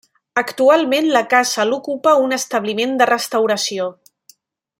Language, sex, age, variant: Catalan, female, 30-39, Central